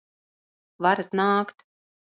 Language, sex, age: Latvian, female, 50-59